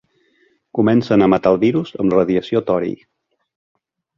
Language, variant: Catalan, Central